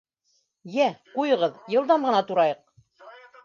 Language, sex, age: Bashkir, female, 60-69